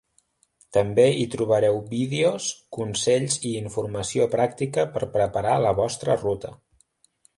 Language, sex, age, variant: Catalan, male, 30-39, Central